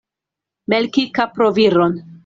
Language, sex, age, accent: Esperanto, female, 19-29, Internacia